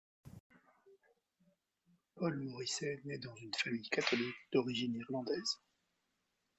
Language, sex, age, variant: French, male, 40-49, Français de métropole